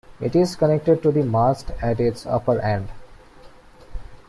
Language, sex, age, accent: English, male, 19-29, India and South Asia (India, Pakistan, Sri Lanka)